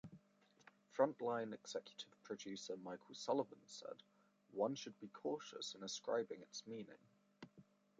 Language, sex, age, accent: English, male, 19-29, England English